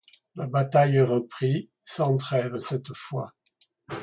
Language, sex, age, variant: French, male, 60-69, Français de métropole